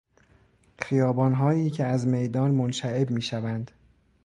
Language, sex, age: Persian, male, 30-39